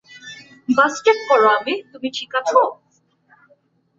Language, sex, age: Bengali, male, under 19